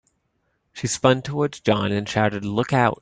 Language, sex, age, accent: English, male, 30-39, United States English